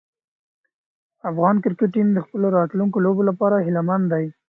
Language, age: Pashto, 19-29